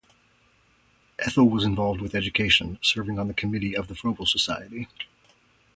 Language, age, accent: English, 40-49, United States English